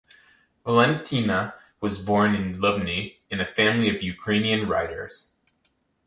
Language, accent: English, United States English